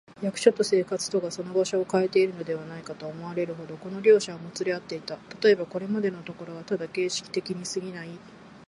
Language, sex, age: Japanese, female, 30-39